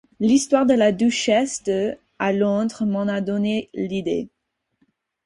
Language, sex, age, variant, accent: French, female, 19-29, Français d'Amérique du Nord, Français des États-Unis